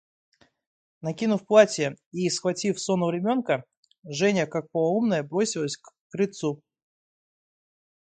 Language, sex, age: Russian, male, 19-29